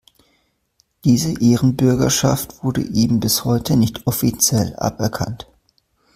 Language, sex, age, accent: German, male, 19-29, Deutschland Deutsch